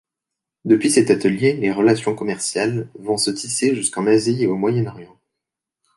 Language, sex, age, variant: French, male, 19-29, Français de métropole